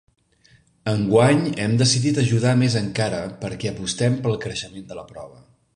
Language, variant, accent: Catalan, Central, central